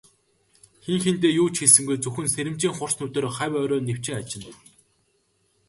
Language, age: Mongolian, 19-29